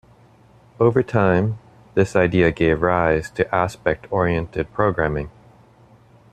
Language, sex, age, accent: English, male, 40-49, United States English